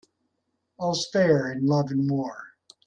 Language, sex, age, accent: English, male, 40-49, United States English